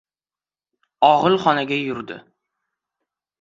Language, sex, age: Uzbek, female, 30-39